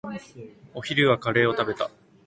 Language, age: Japanese, 19-29